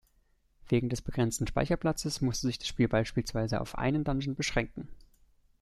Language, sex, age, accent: German, male, 19-29, Deutschland Deutsch